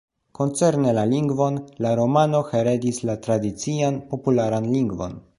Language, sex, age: Esperanto, male, 19-29